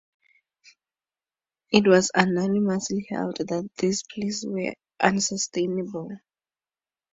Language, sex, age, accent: English, female, 19-29, Southern African (South Africa, Zimbabwe, Namibia)